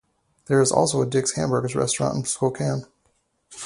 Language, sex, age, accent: English, male, 30-39, United States English